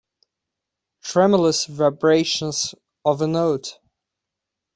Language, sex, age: English, male, 19-29